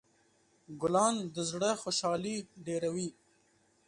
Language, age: Pashto, 19-29